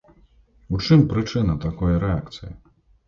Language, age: Belarusian, 30-39